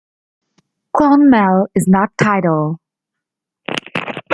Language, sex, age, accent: English, female, 19-29, England English